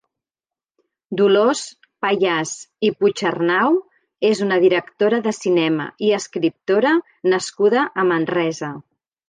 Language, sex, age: Catalan, female, 50-59